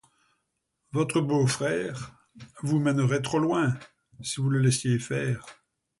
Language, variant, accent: French, Français d'Europe, Français de Belgique